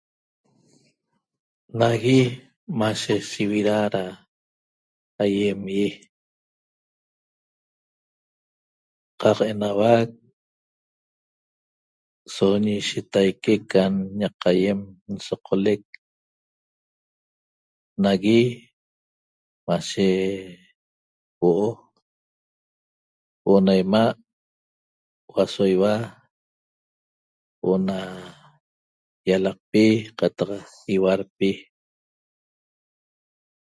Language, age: Toba, 60-69